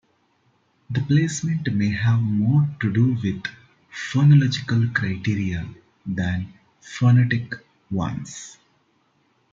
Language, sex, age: English, male, 30-39